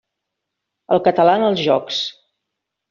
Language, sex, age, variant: Catalan, female, 40-49, Central